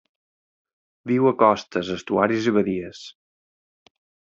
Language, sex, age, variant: Catalan, male, 30-39, Balear